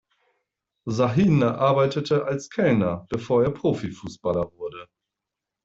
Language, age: German, 40-49